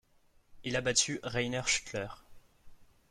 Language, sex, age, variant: French, male, 19-29, Français de métropole